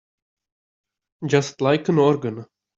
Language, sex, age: English, male, 30-39